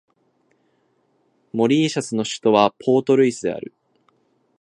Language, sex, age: Japanese, male, 19-29